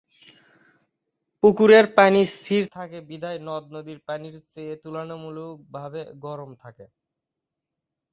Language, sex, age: Bengali, male, 19-29